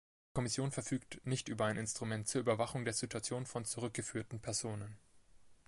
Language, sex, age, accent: German, male, 19-29, Deutschland Deutsch